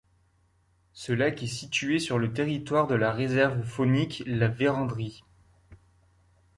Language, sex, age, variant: French, male, 19-29, Français de métropole